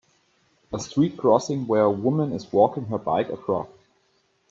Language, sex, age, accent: English, male, 19-29, United States English